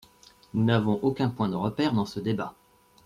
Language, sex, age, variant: French, male, 40-49, Français de métropole